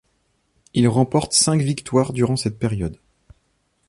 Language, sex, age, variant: French, male, 30-39, Français de métropole